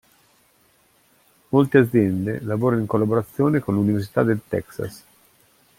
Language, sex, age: Italian, male, 50-59